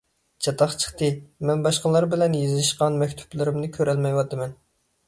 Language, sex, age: Uyghur, male, 19-29